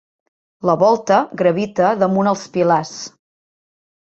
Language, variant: Catalan, Central